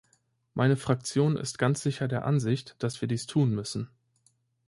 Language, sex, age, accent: German, male, 30-39, Deutschland Deutsch